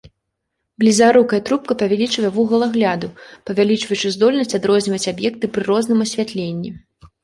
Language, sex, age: Belarusian, female, 19-29